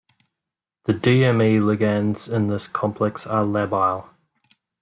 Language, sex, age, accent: English, male, 30-39, New Zealand English